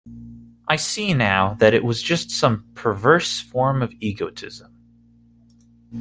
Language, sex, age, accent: English, male, 19-29, United States English